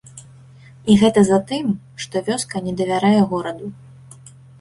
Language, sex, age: Belarusian, female, 19-29